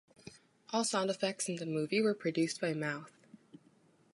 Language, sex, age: English, female, 19-29